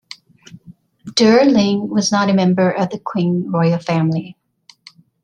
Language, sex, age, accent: English, female, 30-39, United States English